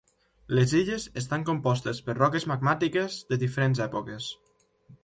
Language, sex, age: Catalan, male, under 19